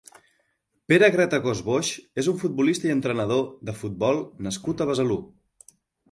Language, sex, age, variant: Catalan, male, 30-39, Central